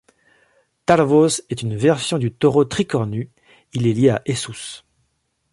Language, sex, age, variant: French, male, 40-49, Français de métropole